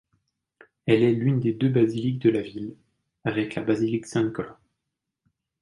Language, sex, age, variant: French, male, 30-39, Français de métropole